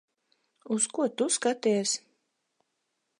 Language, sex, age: Latvian, female, 30-39